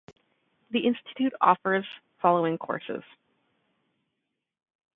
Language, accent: English, Canadian English